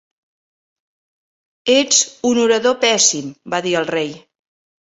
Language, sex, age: Catalan, female, 60-69